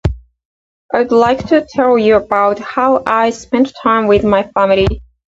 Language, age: English, 40-49